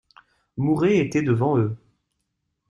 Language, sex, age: French, male, 19-29